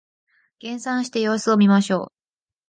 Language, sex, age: Japanese, female, under 19